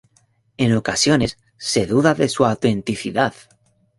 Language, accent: Spanish, España: Centro-Sur peninsular (Madrid, Toledo, Castilla-La Mancha)